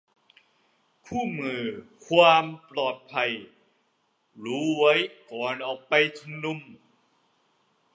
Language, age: Thai, 30-39